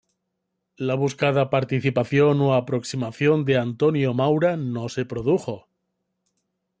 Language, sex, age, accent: Spanish, male, 40-49, España: Norte peninsular (Asturias, Castilla y León, Cantabria, País Vasco, Navarra, Aragón, La Rioja, Guadalajara, Cuenca)